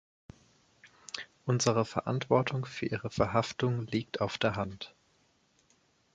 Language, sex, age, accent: German, male, 19-29, Deutschland Deutsch